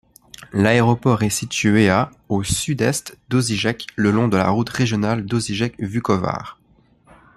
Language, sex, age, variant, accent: French, male, 19-29, Français d'Europe, Français de Belgique